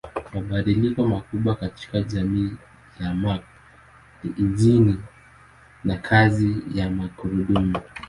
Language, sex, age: Swahili, male, 19-29